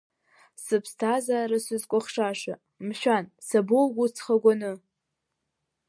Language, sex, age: Abkhazian, female, under 19